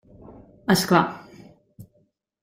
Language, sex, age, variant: Catalan, female, 19-29, Central